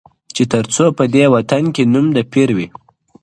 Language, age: Pashto, under 19